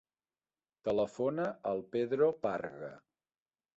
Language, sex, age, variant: Catalan, male, 50-59, Central